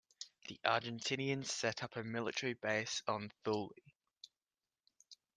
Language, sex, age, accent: English, male, 19-29, Australian English